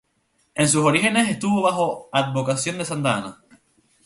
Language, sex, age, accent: Spanish, male, 19-29, España: Islas Canarias